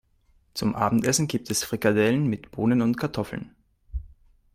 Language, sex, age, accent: German, male, 19-29, Österreichisches Deutsch